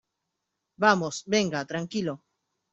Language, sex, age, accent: Spanish, female, 40-49, Rioplatense: Argentina, Uruguay, este de Bolivia, Paraguay